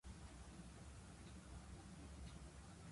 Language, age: English, 19-29